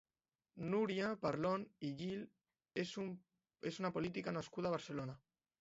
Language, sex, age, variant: Catalan, male, under 19, Alacantí